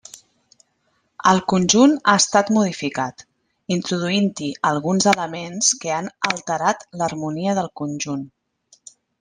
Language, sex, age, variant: Catalan, female, 40-49, Central